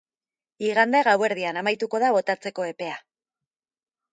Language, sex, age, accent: Basque, female, 30-39, Erdialdekoa edo Nafarra (Gipuzkoa, Nafarroa)